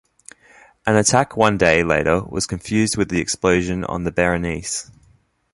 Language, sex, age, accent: English, male, 19-29, Australian English